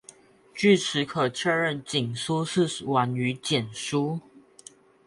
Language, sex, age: Chinese, male, under 19